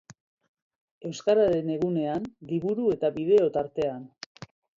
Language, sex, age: Basque, female, 40-49